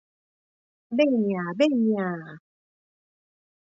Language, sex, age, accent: Galician, female, 50-59, Oriental (común en zona oriental)